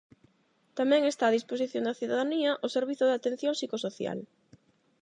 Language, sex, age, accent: Galician, female, 19-29, Atlántico (seseo e gheada); Normativo (estándar); Neofalante